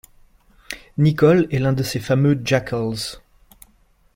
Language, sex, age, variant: French, male, 40-49, Français de métropole